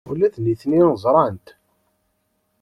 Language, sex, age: Kabyle, male, 19-29